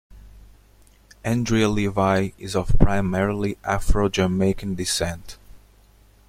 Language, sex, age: English, male, 30-39